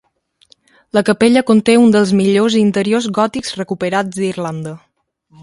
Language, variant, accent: Catalan, Balear, balear